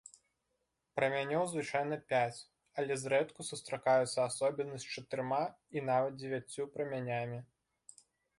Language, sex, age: Belarusian, male, 19-29